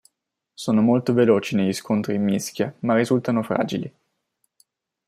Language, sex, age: Italian, male, 19-29